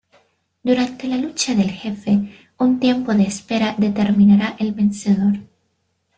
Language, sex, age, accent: Spanish, female, 19-29, América central